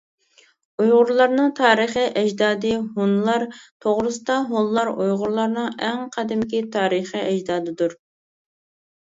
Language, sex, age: Uyghur, female, 19-29